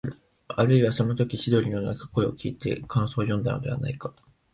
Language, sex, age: Japanese, male, 19-29